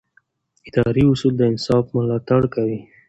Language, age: Pashto, 19-29